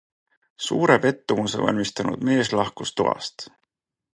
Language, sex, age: Estonian, male, 40-49